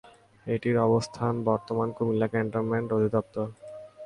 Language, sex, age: Bengali, male, 19-29